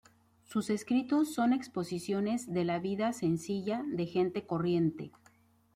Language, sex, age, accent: Spanish, female, 50-59, México